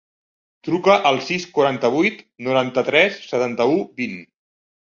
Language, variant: Catalan, Central